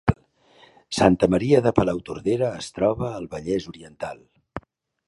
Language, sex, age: Catalan, male, 50-59